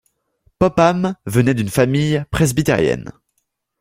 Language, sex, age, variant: French, male, under 19, Français de métropole